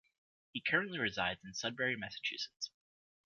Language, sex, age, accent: English, male, 30-39, United States English